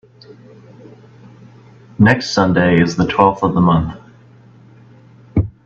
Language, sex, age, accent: English, male, 19-29, United States English